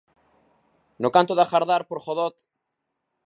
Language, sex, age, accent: Galician, male, 19-29, Atlántico (seseo e gheada)